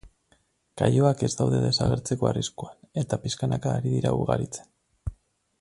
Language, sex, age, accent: Basque, male, 30-39, Mendebalekoa (Araba, Bizkaia, Gipuzkoako mendebaleko herri batzuk)